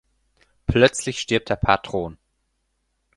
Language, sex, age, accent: German, male, 19-29, Deutschland Deutsch